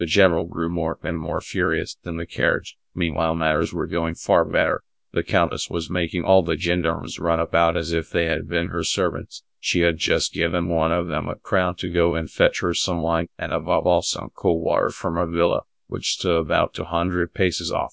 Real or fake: fake